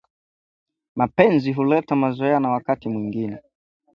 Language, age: Swahili, 19-29